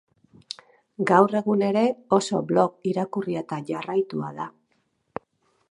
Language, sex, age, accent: Basque, female, 50-59, Erdialdekoa edo Nafarra (Gipuzkoa, Nafarroa)